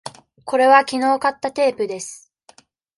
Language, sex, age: Japanese, female, 19-29